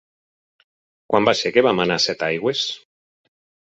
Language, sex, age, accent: Catalan, male, 40-49, occidental